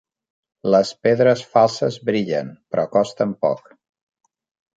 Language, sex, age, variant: Catalan, male, 40-49, Central